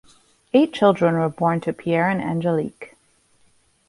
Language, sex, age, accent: English, female, 30-39, United States English